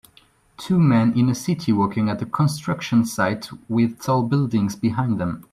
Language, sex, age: English, male, 19-29